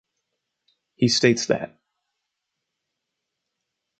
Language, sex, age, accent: English, male, 40-49, United States English